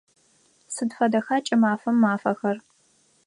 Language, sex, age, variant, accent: Adyghe, female, 19-29, Адыгабзэ (Кирил, пстэумэ зэдыряе), Бжъэдыгъу (Bjeduğ)